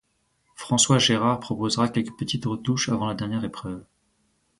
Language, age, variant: French, 19-29, Français de métropole